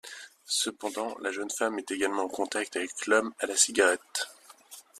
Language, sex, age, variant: French, male, 19-29, Français de métropole